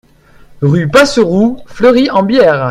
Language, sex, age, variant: French, male, 19-29, Français de métropole